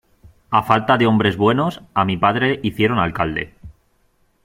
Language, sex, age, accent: Spanish, male, 19-29, España: Centro-Sur peninsular (Madrid, Toledo, Castilla-La Mancha)